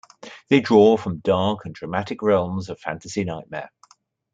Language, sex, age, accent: English, male, 60-69, England English